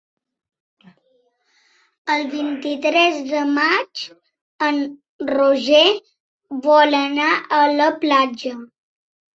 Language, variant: Catalan, Balear